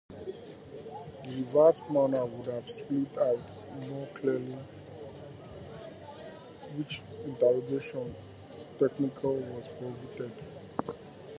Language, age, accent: English, 30-39, England English